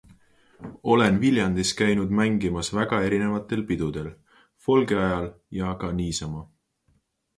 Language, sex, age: Estonian, male, 19-29